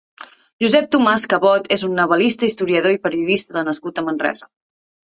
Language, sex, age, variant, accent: Catalan, female, 19-29, Central, Barceloní